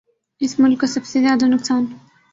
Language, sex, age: Urdu, male, 19-29